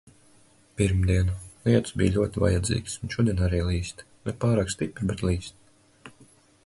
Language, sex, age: Latvian, male, 19-29